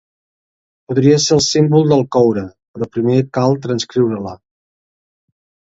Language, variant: Catalan, Central